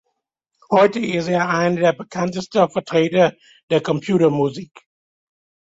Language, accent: German, Amerikanisches Deutsch